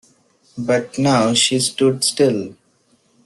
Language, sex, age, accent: English, male, 19-29, India and South Asia (India, Pakistan, Sri Lanka)